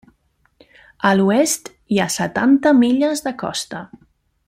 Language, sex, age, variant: Catalan, female, 30-39, Central